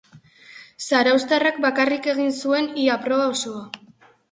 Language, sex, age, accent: Basque, female, 40-49, Mendebalekoa (Araba, Bizkaia, Gipuzkoako mendebaleko herri batzuk)